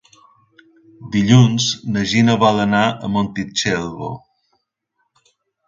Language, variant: Catalan, Balear